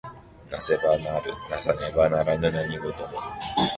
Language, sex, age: Japanese, male, 19-29